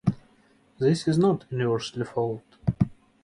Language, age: English, 19-29